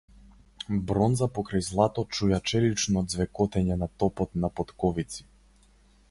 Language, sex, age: Macedonian, male, 19-29